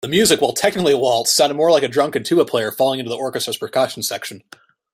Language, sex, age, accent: English, male, 19-29, United States English